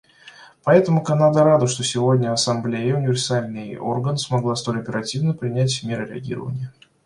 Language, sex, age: Russian, male, 19-29